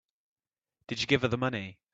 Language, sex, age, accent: English, male, 19-29, England English